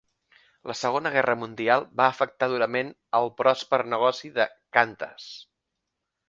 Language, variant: Catalan, Central